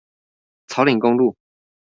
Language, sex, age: Chinese, male, 19-29